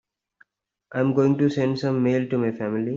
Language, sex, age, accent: English, male, 19-29, India and South Asia (India, Pakistan, Sri Lanka)